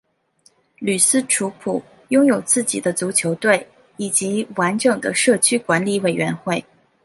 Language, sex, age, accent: Chinese, female, 19-29, 出生地：黑龙江省